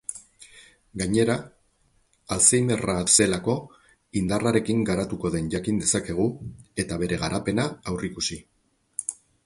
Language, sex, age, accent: Basque, male, 50-59, Mendebalekoa (Araba, Bizkaia, Gipuzkoako mendebaleko herri batzuk)